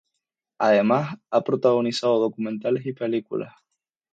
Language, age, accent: Spanish, 19-29, España: Islas Canarias